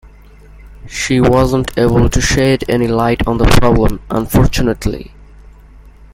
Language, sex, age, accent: English, male, 19-29, India and South Asia (India, Pakistan, Sri Lanka)